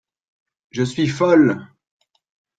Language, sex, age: French, male, 40-49